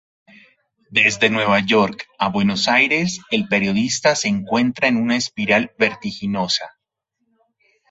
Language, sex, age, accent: Spanish, male, 40-49, Andino-Pacífico: Colombia, Perú, Ecuador, oeste de Bolivia y Venezuela andina